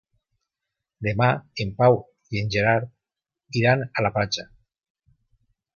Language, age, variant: Catalan, 50-59, Valencià meridional